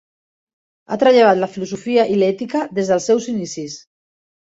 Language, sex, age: Catalan, female, 50-59